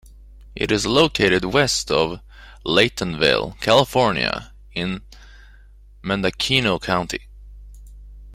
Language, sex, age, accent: English, male, 19-29, United States English